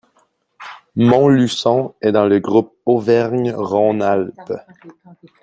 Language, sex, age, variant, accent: French, male, 30-39, Français d'Amérique du Nord, Français du Canada